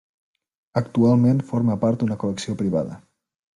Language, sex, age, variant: Catalan, male, 19-29, Nord-Occidental